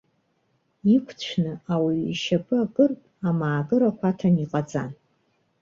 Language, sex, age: Abkhazian, female, 40-49